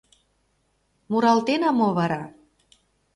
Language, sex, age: Mari, female, 40-49